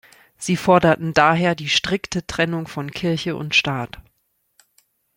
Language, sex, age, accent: German, female, 40-49, Deutschland Deutsch